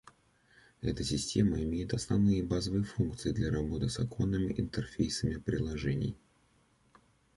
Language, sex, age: Russian, male, 30-39